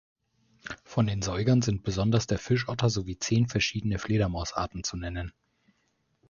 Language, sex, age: German, male, 19-29